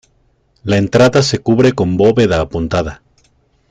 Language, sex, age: Spanish, male, 30-39